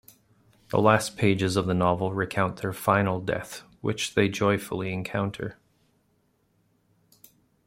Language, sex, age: English, male, 40-49